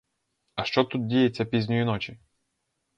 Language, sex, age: Ukrainian, male, 19-29